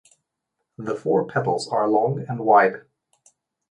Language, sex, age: English, male, 19-29